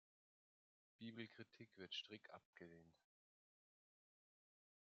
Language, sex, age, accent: German, male, 30-39, Deutschland Deutsch